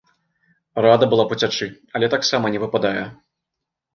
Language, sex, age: Belarusian, male, 30-39